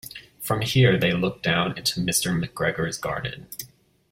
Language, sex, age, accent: English, male, 19-29, United States English